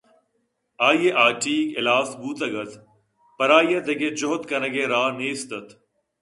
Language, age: Eastern Balochi, 30-39